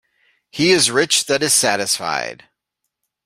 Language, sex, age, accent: English, male, 40-49, United States English